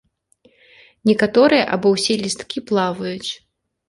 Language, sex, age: Belarusian, female, 19-29